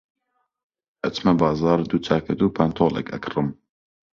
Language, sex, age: Central Kurdish, male, under 19